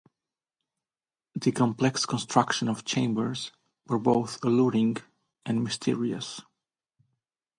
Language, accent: English, Eastern European